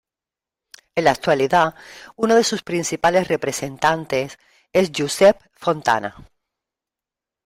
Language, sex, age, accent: Spanish, female, 50-59, España: Sur peninsular (Andalucia, Extremadura, Murcia)